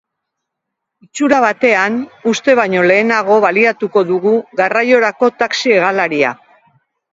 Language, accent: Basque, Erdialdekoa edo Nafarra (Gipuzkoa, Nafarroa)